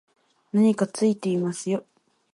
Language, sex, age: Japanese, female, 19-29